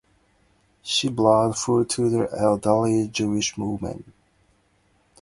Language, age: English, 19-29